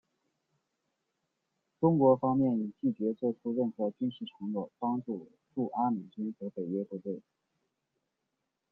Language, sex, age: Chinese, male, 19-29